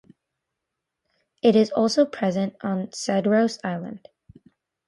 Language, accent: English, United States English